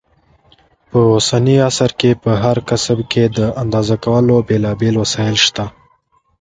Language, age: Pashto, 19-29